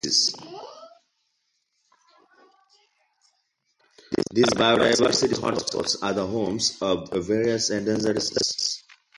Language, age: English, 30-39